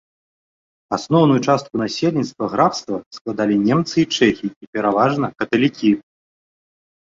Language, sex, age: Belarusian, male, 30-39